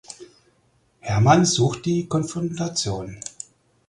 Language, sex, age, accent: German, male, 30-39, Deutschland Deutsch